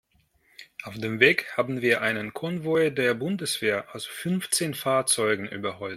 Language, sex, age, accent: German, male, 40-49, Russisch Deutsch